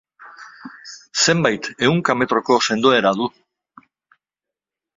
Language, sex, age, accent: Basque, male, 50-59, Mendebalekoa (Araba, Bizkaia, Gipuzkoako mendebaleko herri batzuk)